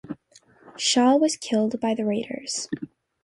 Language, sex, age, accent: English, female, under 19, United States English